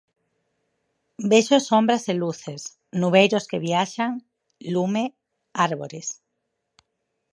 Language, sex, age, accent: Galician, female, 30-39, Normativo (estándar)